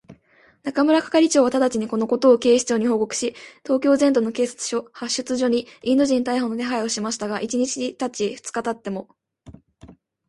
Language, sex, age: Japanese, female, 19-29